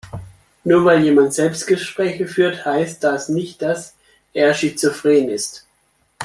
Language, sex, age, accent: German, male, 19-29, Deutschland Deutsch